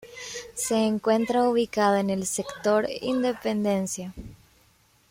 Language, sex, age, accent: Spanish, female, 19-29, América central